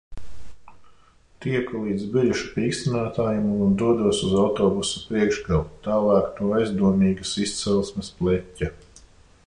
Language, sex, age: Latvian, male, 40-49